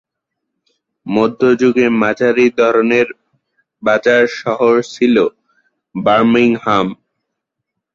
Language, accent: Bengali, Native